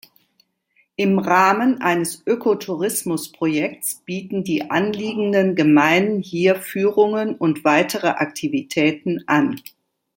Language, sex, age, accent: German, female, 60-69, Deutschland Deutsch